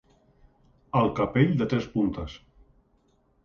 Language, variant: Catalan, Central